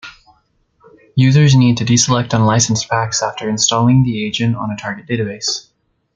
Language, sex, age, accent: English, male, 19-29, United States English